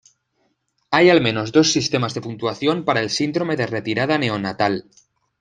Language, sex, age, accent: Spanish, male, 19-29, España: Centro-Sur peninsular (Madrid, Toledo, Castilla-La Mancha)